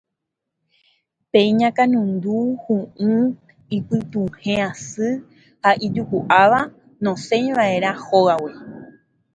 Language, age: Guarani, 19-29